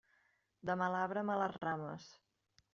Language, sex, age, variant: Catalan, female, 30-39, Central